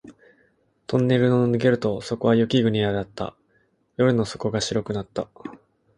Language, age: Japanese, 19-29